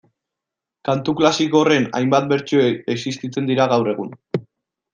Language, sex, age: Basque, male, 19-29